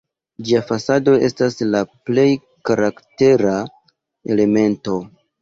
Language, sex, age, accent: Esperanto, male, 30-39, Internacia